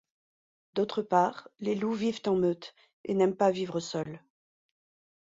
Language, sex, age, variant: French, female, 40-49, Français de métropole